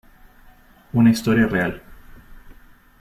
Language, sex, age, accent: Spanish, male, 19-29, Chileno: Chile, Cuyo